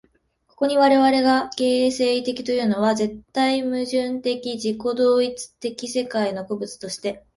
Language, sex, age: Japanese, female, 19-29